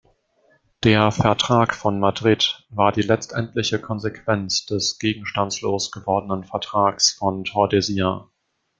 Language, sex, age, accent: German, male, 19-29, Deutschland Deutsch